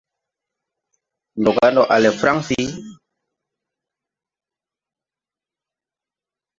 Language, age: Tupuri, 19-29